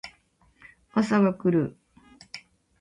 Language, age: Japanese, 30-39